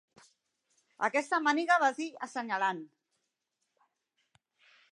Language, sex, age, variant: Catalan, male, 40-49, Central